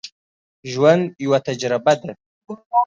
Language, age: Pashto, 19-29